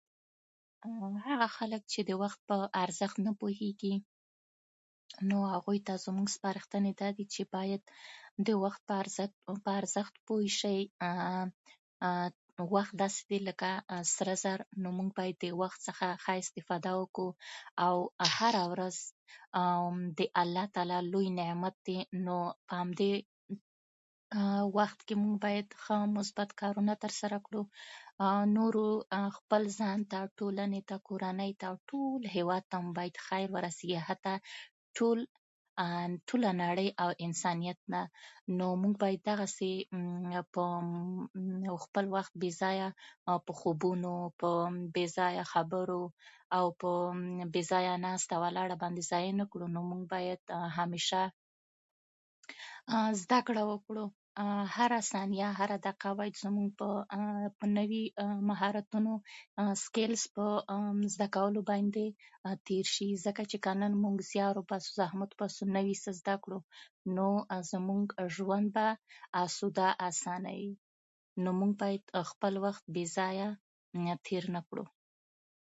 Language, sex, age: Pashto, female, 30-39